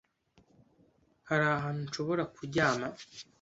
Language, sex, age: Kinyarwanda, male, 19-29